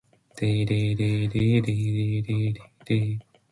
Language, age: Wakhi, under 19